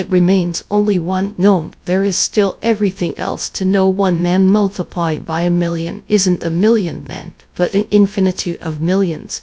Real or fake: fake